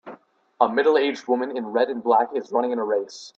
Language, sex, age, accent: English, male, under 19, United States English